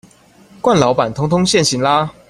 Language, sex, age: Chinese, male, 19-29